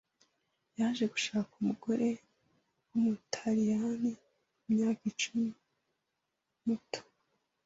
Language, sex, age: Kinyarwanda, female, 30-39